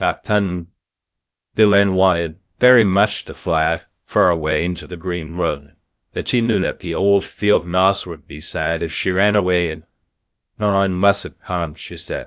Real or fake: fake